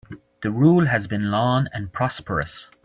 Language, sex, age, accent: English, male, 30-39, Irish English